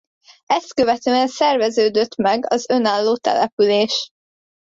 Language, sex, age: Hungarian, female, under 19